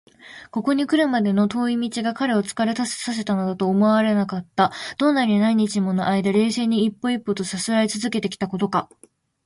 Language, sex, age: Japanese, female, 19-29